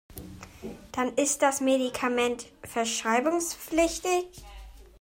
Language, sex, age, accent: German, male, 40-49, Deutschland Deutsch